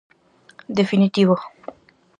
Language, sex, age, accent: Galician, female, under 19, Atlántico (seseo e gheada)